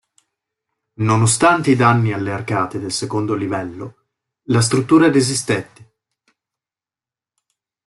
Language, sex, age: Italian, male, 40-49